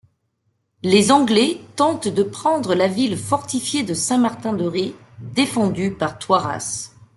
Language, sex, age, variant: French, female, 40-49, Français de métropole